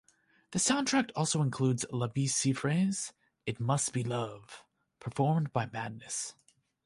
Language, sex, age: English, male, 19-29